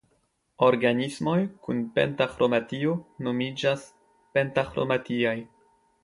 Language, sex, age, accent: Esperanto, male, 19-29, Internacia